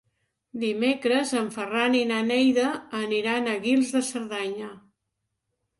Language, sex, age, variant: Catalan, female, 60-69, Central